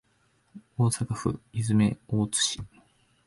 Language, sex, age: Japanese, male, 19-29